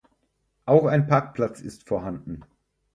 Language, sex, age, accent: German, male, 30-39, Deutschland Deutsch